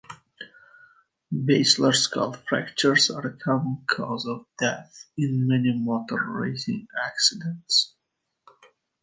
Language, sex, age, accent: English, male, 19-29, United States English